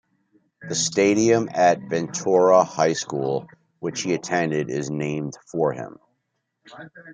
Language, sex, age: English, male, 40-49